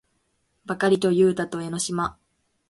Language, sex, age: Japanese, female, under 19